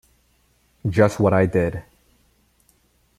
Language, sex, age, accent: English, male, 30-39, United States English